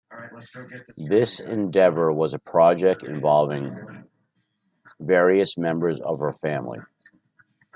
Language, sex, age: English, male, 40-49